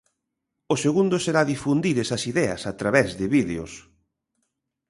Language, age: Galician, 50-59